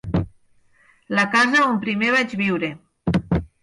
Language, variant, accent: Catalan, Nord-Occidental, nord-occidental